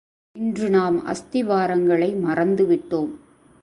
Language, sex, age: Tamil, female, 40-49